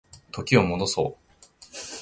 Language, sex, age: Japanese, male, 30-39